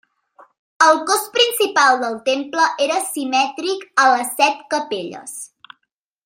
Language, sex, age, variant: Catalan, male, 19-29, Central